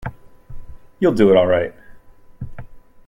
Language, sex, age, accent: English, male, 30-39, United States English